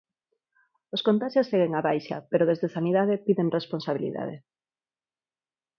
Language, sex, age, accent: Galician, female, 30-39, Neofalante